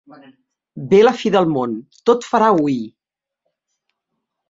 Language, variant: Catalan, Central